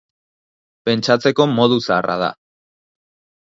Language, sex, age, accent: Basque, male, 19-29, Erdialdekoa edo Nafarra (Gipuzkoa, Nafarroa)